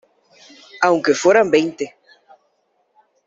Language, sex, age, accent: Spanish, female, 30-39, América central